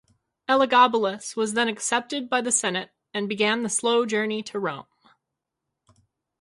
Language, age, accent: English, 19-29, United States English